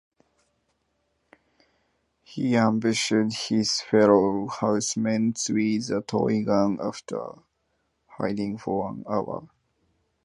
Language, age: English, 19-29